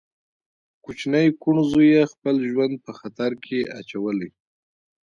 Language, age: Pashto, 30-39